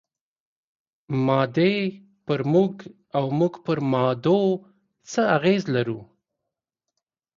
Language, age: Pashto, 30-39